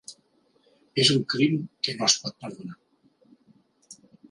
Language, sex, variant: Catalan, male, Central